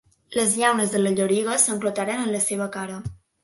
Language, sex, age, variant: Catalan, female, under 19, Balear